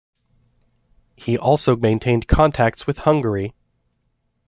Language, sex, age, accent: English, male, 30-39, United States English